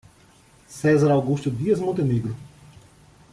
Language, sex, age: Portuguese, male, 40-49